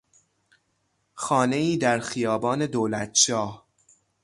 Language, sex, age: Persian, male, 19-29